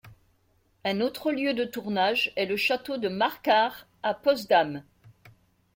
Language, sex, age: French, female, 60-69